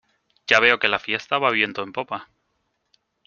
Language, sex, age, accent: Spanish, male, 19-29, España: Islas Canarias